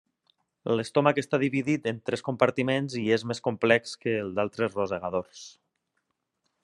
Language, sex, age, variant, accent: Catalan, male, 30-39, Valencià meridional, valencià